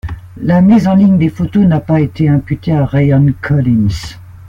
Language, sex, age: French, female, 60-69